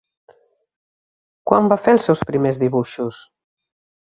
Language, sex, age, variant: Catalan, female, 50-59, Central